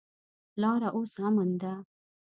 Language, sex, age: Pashto, female, 30-39